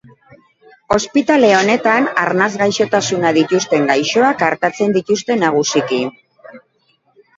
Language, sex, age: Basque, female, 50-59